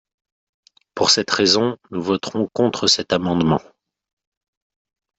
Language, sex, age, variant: French, male, 40-49, Français de métropole